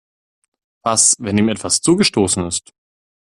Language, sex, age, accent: German, male, 19-29, Deutschland Deutsch